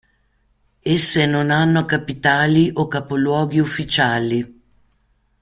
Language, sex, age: Italian, female, 60-69